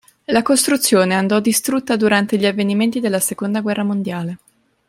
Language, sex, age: Italian, female, 19-29